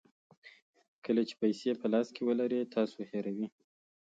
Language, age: Pashto, 30-39